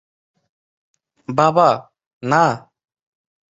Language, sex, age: Bengali, male, 19-29